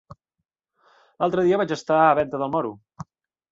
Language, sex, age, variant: Catalan, male, 19-29, Central